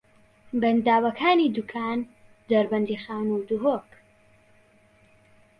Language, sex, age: Central Kurdish, male, 40-49